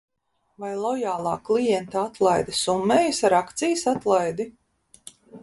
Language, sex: Latvian, female